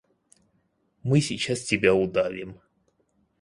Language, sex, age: Russian, male, 30-39